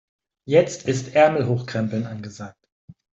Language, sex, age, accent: German, male, 40-49, Deutschland Deutsch